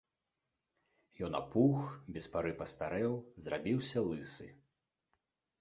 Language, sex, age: Belarusian, male, 30-39